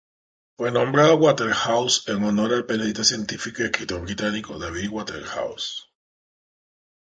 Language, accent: Spanish, Caribe: Cuba, Venezuela, Puerto Rico, República Dominicana, Panamá, Colombia caribeña, México caribeño, Costa del golfo de México